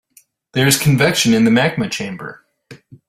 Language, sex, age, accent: English, male, 19-29, United States English